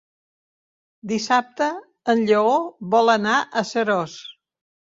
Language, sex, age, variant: Catalan, female, 60-69, Central